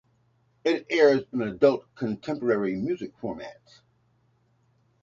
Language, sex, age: English, male, 60-69